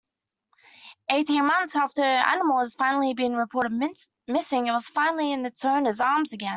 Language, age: English, under 19